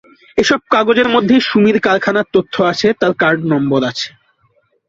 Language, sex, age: Bengali, male, 19-29